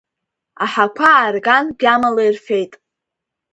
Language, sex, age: Abkhazian, female, under 19